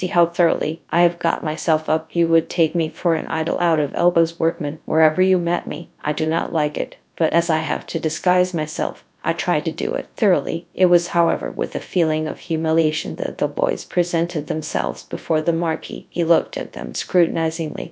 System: TTS, GradTTS